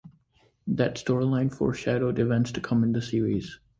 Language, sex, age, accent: English, male, 19-29, United States English